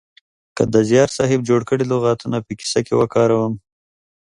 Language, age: Pashto, 30-39